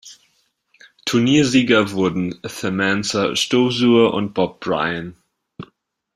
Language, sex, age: German, male, 19-29